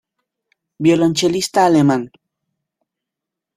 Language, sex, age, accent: Spanish, female, 19-29, México